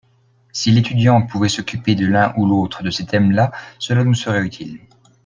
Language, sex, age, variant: French, male, 19-29, Français de métropole